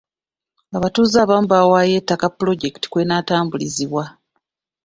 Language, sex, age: Ganda, female, 30-39